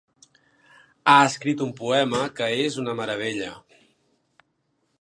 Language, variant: Catalan, Central